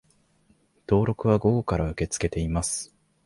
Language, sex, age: Japanese, male, 19-29